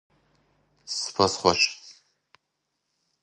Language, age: Kurdish, 40-49